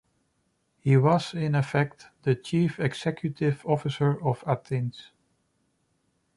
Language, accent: English, United States English